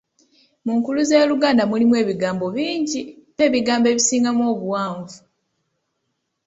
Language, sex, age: Ganda, female, 19-29